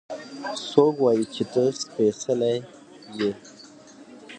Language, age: Pashto, 19-29